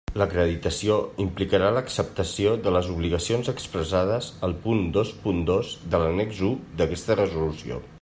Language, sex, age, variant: Catalan, male, 40-49, Central